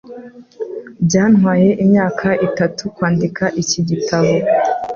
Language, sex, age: Kinyarwanda, female, under 19